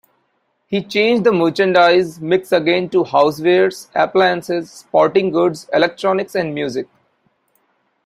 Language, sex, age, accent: English, male, 19-29, India and South Asia (India, Pakistan, Sri Lanka)